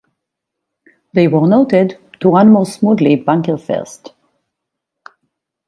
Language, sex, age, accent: English, female, 40-49, Israeli